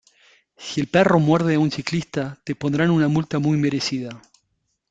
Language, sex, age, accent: Spanish, male, 50-59, Rioplatense: Argentina, Uruguay, este de Bolivia, Paraguay